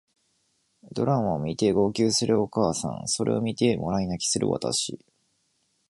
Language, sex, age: Japanese, male, 19-29